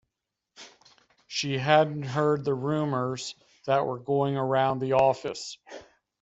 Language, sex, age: English, male, 60-69